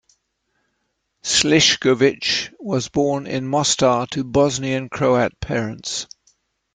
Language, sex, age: English, male, 70-79